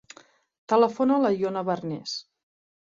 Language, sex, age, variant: Catalan, female, 30-39, Central